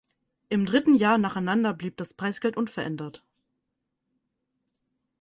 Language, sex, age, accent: German, female, 19-29, Deutschland Deutsch